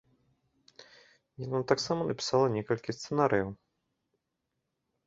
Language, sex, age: Belarusian, male, 30-39